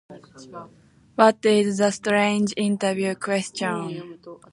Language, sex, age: English, female, 19-29